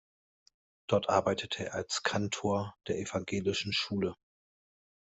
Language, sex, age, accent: German, male, 40-49, Deutschland Deutsch